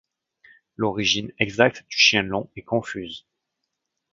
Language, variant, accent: French, Français d'Amérique du Nord, Français du Canada